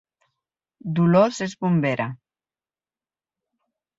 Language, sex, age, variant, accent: Catalan, female, 40-49, Central, tarragoní